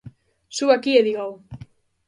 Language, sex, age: Galician, female, 19-29